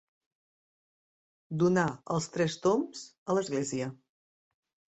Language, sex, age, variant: Catalan, female, 50-59, Central